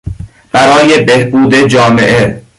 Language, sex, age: Persian, male, under 19